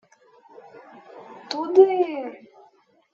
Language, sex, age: Ukrainian, female, 19-29